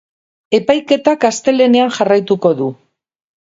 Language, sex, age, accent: Basque, female, 60-69, Mendebalekoa (Araba, Bizkaia, Gipuzkoako mendebaleko herri batzuk)